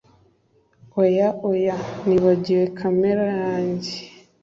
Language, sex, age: Kinyarwanda, female, 19-29